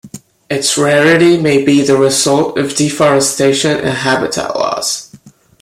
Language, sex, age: English, male, 19-29